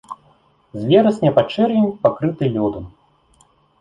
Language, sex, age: Belarusian, male, 19-29